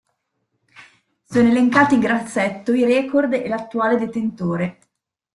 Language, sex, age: Italian, female, 40-49